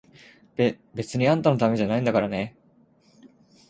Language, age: Japanese, 19-29